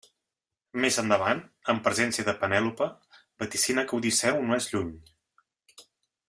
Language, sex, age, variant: Catalan, male, 40-49, Central